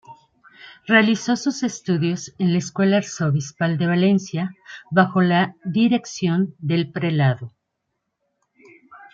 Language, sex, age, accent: Spanish, female, 50-59, México